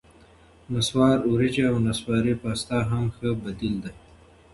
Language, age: Pashto, 19-29